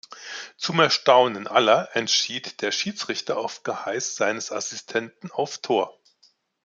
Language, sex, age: German, male, 50-59